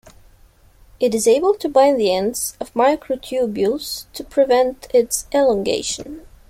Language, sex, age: English, female, 19-29